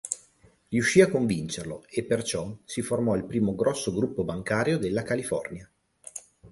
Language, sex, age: Italian, male, 30-39